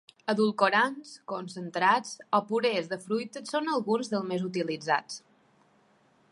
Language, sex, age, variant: Catalan, female, 19-29, Balear